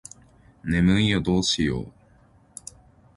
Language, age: Japanese, 19-29